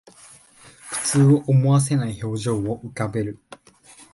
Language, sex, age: Japanese, male, 19-29